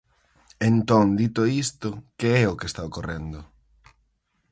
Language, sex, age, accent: Galician, male, 19-29, Oriental (común en zona oriental)